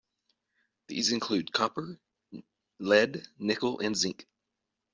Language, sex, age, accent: English, male, 40-49, United States English